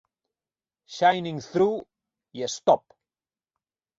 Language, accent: Catalan, nord-oriental